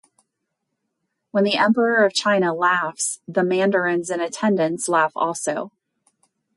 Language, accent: English, United States English